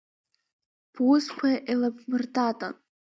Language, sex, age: Abkhazian, female, under 19